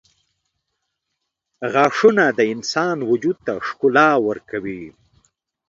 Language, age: Pashto, 50-59